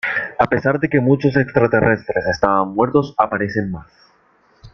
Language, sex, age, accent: Spanish, male, 19-29, Caribe: Cuba, Venezuela, Puerto Rico, República Dominicana, Panamá, Colombia caribeña, México caribeño, Costa del golfo de México